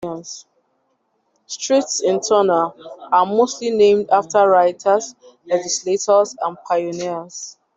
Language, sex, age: English, female, 30-39